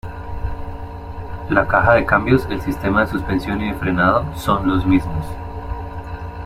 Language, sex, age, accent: Spanish, male, 30-39, Andino-Pacífico: Colombia, Perú, Ecuador, oeste de Bolivia y Venezuela andina